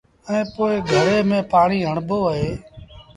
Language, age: Sindhi Bhil, 40-49